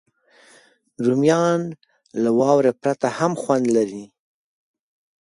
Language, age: Pashto, 40-49